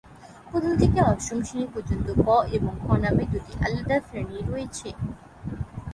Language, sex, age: Bengali, female, 19-29